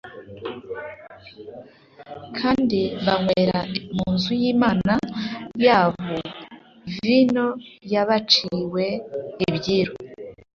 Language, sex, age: Kinyarwanda, female, 30-39